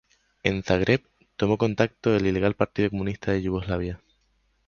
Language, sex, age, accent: Spanish, male, 19-29, España: Islas Canarias